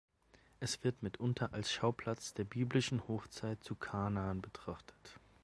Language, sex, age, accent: German, male, 19-29, Deutschland Deutsch